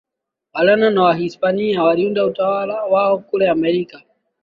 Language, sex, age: Swahili, male, 19-29